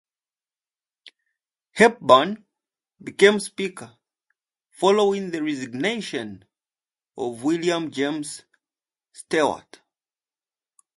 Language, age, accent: English, 19-29, United States English; England English